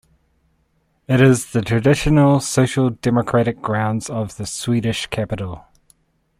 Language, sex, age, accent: English, male, 30-39, New Zealand English